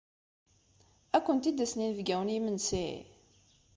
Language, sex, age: Kabyle, female, 19-29